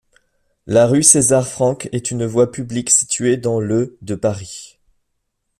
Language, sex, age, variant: French, male, 19-29, Français de métropole